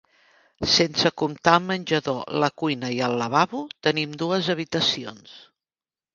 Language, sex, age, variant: Catalan, female, 50-59, Central